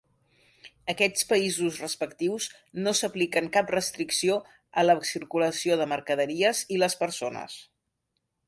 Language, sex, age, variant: Catalan, female, 50-59, Central